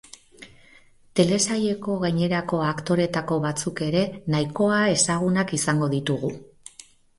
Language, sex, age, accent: Basque, female, 50-59, Mendebalekoa (Araba, Bizkaia, Gipuzkoako mendebaleko herri batzuk)